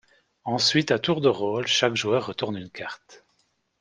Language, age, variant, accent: French, 30-39, Français d'Europe, Français de Belgique